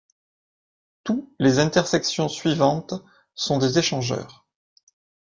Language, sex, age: French, male, 19-29